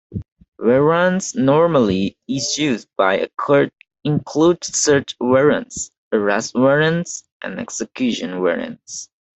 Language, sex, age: English, male, 19-29